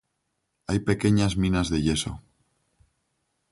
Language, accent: Spanish, España: Centro-Sur peninsular (Madrid, Toledo, Castilla-La Mancha)